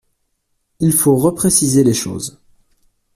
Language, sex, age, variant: French, male, 19-29, Français de métropole